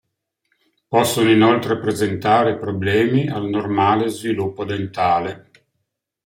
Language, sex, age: Italian, male, 60-69